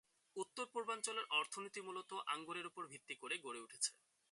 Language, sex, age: Bengali, male, 19-29